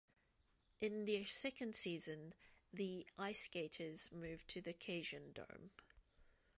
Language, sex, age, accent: English, female, 30-39, New Zealand English